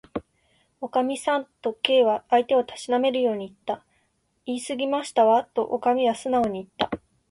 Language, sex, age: Japanese, female, 19-29